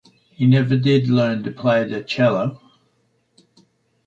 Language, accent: English, Australian English